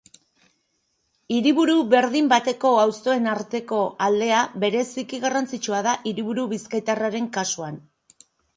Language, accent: Basque, Erdialdekoa edo Nafarra (Gipuzkoa, Nafarroa)